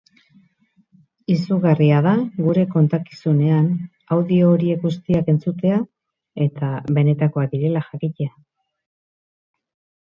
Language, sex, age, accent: Basque, female, 60-69, Erdialdekoa edo Nafarra (Gipuzkoa, Nafarroa)